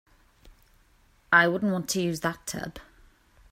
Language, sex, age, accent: English, female, 30-39, England English